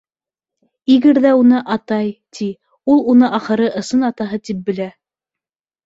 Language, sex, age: Bashkir, female, 19-29